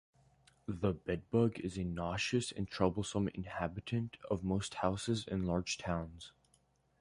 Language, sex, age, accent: English, male, under 19, United States English